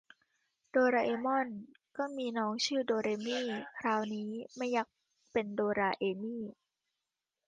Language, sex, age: Thai, female, 19-29